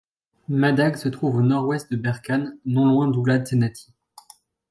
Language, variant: French, Français de métropole